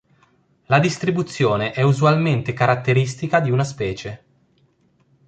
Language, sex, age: Italian, male, 30-39